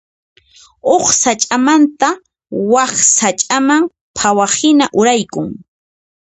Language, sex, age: Puno Quechua, female, 30-39